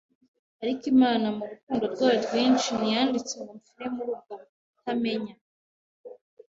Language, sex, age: Kinyarwanda, female, 19-29